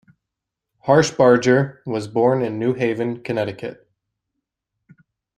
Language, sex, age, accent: English, male, 19-29, United States English